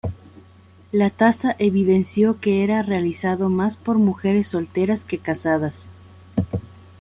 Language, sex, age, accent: Spanish, female, 30-39, México